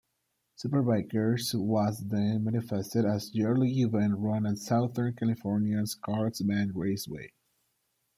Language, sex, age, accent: English, male, 30-39, United States English